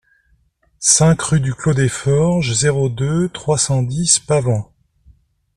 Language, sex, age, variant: French, male, 50-59, Français de métropole